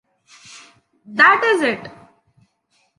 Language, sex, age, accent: English, female, 19-29, India and South Asia (India, Pakistan, Sri Lanka)